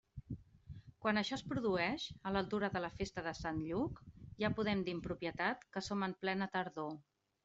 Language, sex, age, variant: Catalan, female, 40-49, Central